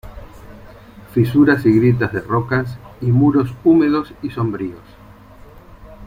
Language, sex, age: Spanish, male, 50-59